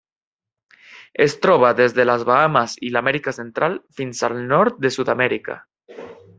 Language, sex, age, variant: Catalan, male, 19-29, Central